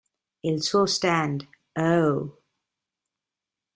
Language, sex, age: Italian, female, 30-39